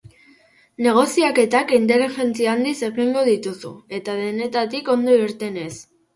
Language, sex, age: Basque, female, under 19